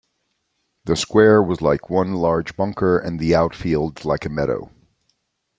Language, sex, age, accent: English, male, 30-39, United States English